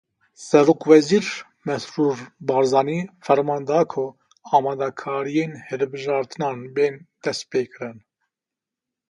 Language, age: Kurdish, 50-59